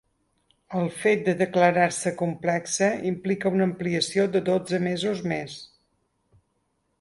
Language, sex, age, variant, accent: Catalan, female, 50-59, Balear, menorquí